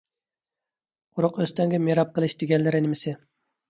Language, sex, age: Uyghur, male, 30-39